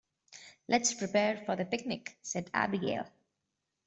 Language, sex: English, female